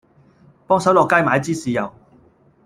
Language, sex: Cantonese, male